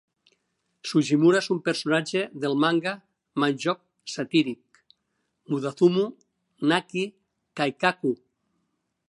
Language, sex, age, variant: Catalan, male, 60-69, Nord-Occidental